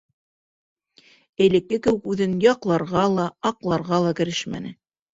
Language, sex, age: Bashkir, female, 60-69